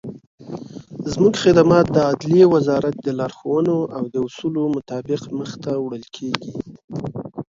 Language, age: Pashto, 30-39